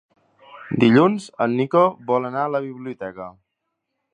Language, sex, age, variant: Catalan, male, 19-29, Central